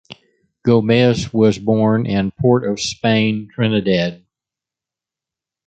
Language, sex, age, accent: English, male, 70-79, United States English